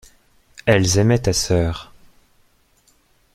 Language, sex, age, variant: French, male, 19-29, Français de métropole